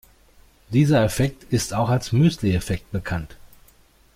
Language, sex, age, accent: German, male, 40-49, Deutschland Deutsch